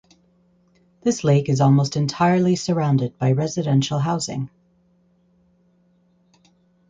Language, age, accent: English, 40-49, United States English